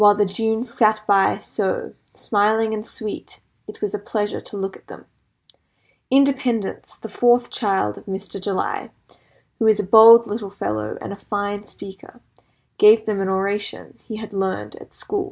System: none